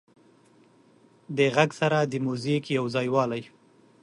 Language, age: Pashto, 30-39